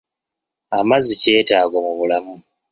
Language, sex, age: Ganda, male, 19-29